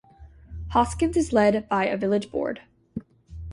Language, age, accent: English, 19-29, United States English